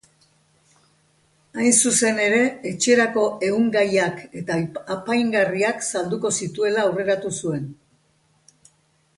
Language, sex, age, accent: Basque, female, 40-49, Mendebalekoa (Araba, Bizkaia, Gipuzkoako mendebaleko herri batzuk)